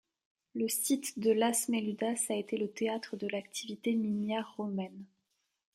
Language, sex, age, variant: French, female, 19-29, Français de métropole